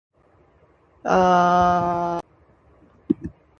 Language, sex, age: Japanese, female, 19-29